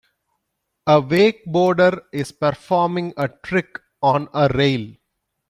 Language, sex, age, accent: English, male, 40-49, India and South Asia (India, Pakistan, Sri Lanka)